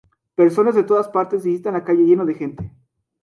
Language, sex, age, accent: Spanish, male, 19-29, México